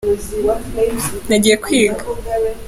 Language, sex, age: Kinyarwanda, female, under 19